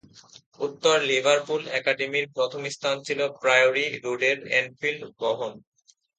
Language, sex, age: Bengali, male, 19-29